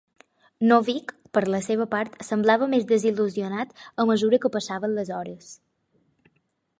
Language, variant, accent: Catalan, Balear, mallorquí